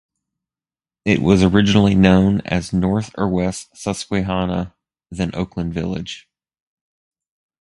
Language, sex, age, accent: English, male, 30-39, United States English